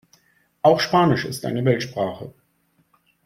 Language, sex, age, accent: German, male, 40-49, Deutschland Deutsch